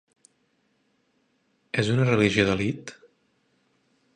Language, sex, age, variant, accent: Catalan, male, 19-29, Central, central